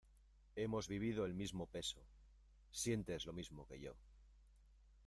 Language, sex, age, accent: Spanish, male, 40-49, España: Norte peninsular (Asturias, Castilla y León, Cantabria, País Vasco, Navarra, Aragón, La Rioja, Guadalajara, Cuenca)